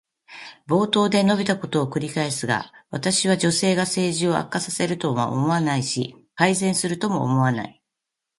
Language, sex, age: Japanese, female, 60-69